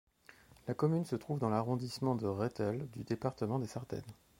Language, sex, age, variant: French, male, under 19, Français de métropole